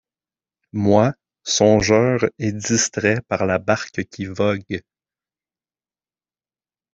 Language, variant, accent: French, Français d'Amérique du Nord, Français du Canada